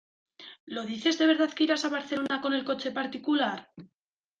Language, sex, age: Spanish, female, 19-29